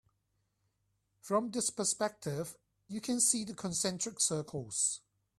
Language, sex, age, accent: English, male, 30-39, Hong Kong English